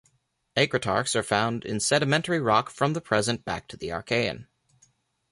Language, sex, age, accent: English, male, 19-29, United States English